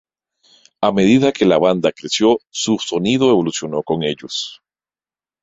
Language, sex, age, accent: Spanish, male, 40-49, América central